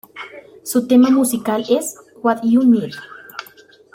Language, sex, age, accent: Spanish, female, under 19, Andino-Pacífico: Colombia, Perú, Ecuador, oeste de Bolivia y Venezuela andina